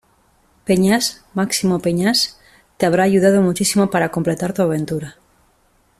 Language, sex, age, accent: Spanish, female, 30-39, España: Norte peninsular (Asturias, Castilla y León, Cantabria, País Vasco, Navarra, Aragón, La Rioja, Guadalajara, Cuenca)